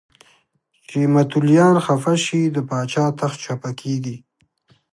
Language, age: Pashto, 30-39